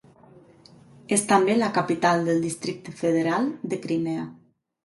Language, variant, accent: Catalan, Nord-Occidental, nord-occidental